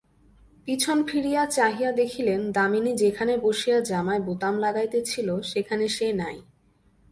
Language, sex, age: Bengali, female, 19-29